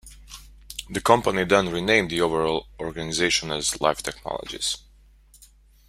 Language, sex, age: English, male, 19-29